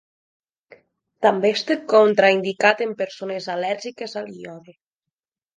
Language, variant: Catalan, Nord-Occidental